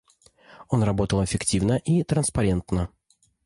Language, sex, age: Russian, male, 19-29